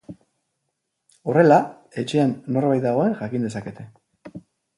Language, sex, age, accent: Basque, male, 40-49, Mendebalekoa (Araba, Bizkaia, Gipuzkoako mendebaleko herri batzuk)